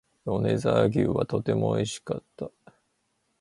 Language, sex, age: Japanese, male, 30-39